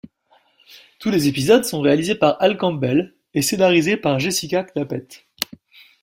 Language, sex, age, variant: French, male, 30-39, Français de métropole